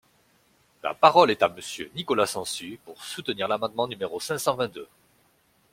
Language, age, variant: French, 30-39, Français de métropole